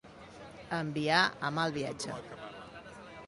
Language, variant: Catalan, Nord-Occidental